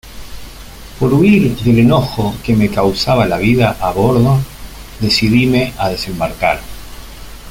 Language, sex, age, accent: Spanish, male, 50-59, Rioplatense: Argentina, Uruguay, este de Bolivia, Paraguay